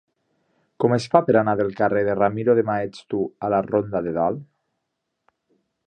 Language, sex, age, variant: Catalan, male, 19-29, Nord-Occidental